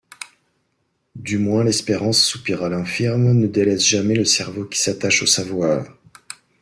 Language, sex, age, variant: French, male, 50-59, Français de métropole